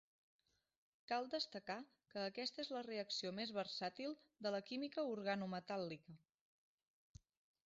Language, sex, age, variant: Catalan, male, 30-39, Central